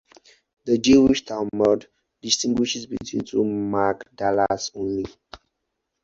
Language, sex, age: English, male, 19-29